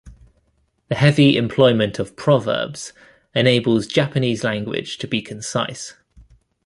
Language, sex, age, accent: English, male, 30-39, England English